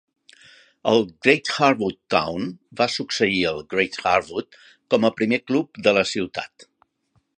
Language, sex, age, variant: Catalan, male, 60-69, Central